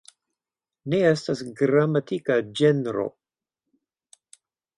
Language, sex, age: Esperanto, male, 70-79